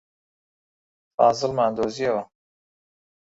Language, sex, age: Central Kurdish, male, 30-39